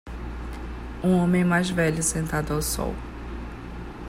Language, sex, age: Portuguese, female, 30-39